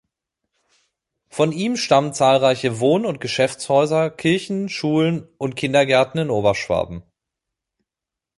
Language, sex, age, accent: German, male, 30-39, Deutschland Deutsch